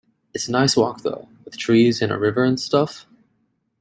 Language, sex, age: English, male, 30-39